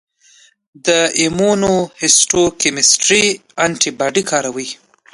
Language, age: Pashto, 19-29